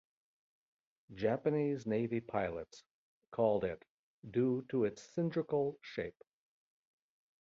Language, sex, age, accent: English, male, 50-59, United States English